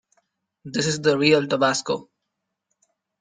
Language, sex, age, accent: English, male, 19-29, India and South Asia (India, Pakistan, Sri Lanka)